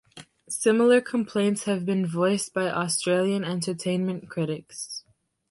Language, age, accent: English, under 19, United States English